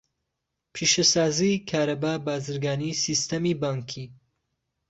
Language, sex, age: Central Kurdish, male, 19-29